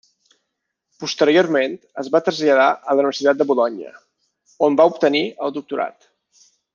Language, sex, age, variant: Catalan, male, 30-39, Balear